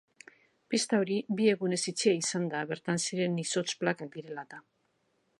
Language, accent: Basque, Mendebalekoa (Araba, Bizkaia, Gipuzkoako mendebaleko herri batzuk)